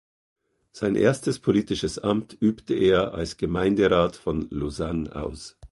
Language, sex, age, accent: German, male, 50-59, Österreichisches Deutsch